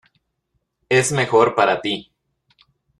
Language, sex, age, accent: Spanish, male, 19-29, México